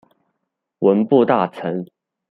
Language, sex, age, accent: Chinese, male, 19-29, 出生地：四川省